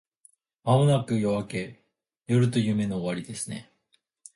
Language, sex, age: Japanese, male, 19-29